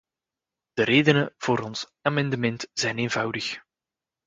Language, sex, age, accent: Dutch, male, 40-49, Belgisch Nederlands